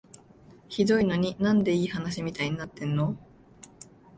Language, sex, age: Japanese, female, 19-29